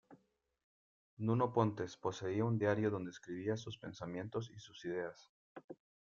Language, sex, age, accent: Spanish, male, 30-39, América central